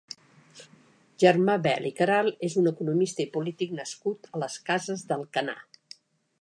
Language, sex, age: Catalan, female, 60-69